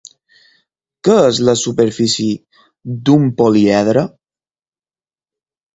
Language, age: Catalan, 19-29